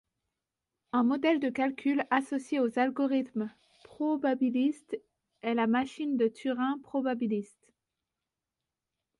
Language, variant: French, Français de métropole